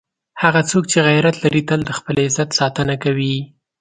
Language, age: Pashto, 19-29